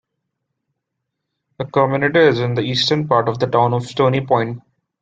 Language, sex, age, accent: English, male, 19-29, India and South Asia (India, Pakistan, Sri Lanka)